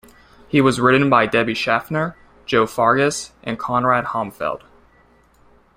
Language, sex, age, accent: English, male, 19-29, United States English